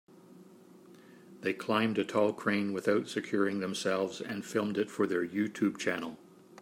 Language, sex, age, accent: English, male, 60-69, Canadian English